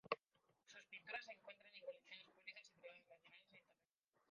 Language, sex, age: Spanish, female, 19-29